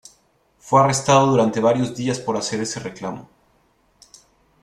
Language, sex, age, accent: Spanish, male, 30-39, México